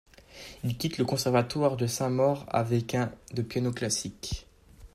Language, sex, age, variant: French, male, under 19, Français de métropole